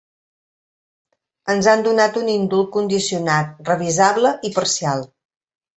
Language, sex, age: Catalan, female, 50-59